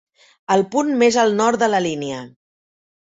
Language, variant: Catalan, Central